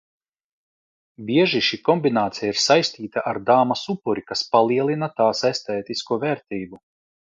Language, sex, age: Latvian, male, 40-49